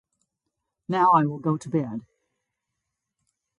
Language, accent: English, United States English